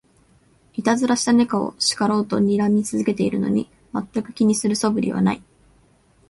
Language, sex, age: Japanese, female, 19-29